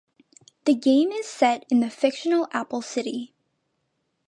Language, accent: English, United States English